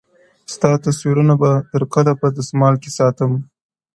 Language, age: Pashto, under 19